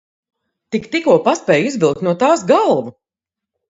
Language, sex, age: Latvian, female, 40-49